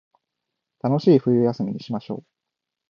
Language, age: Japanese, 19-29